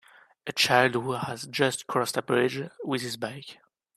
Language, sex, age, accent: English, male, 19-29, United States English